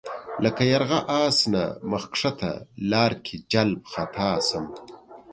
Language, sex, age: Pashto, male, 30-39